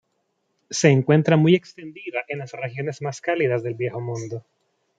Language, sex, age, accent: Spanish, male, 30-39, América central